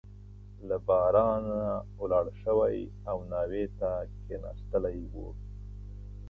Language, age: Pashto, 40-49